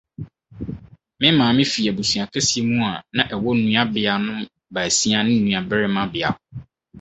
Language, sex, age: Akan, male, 30-39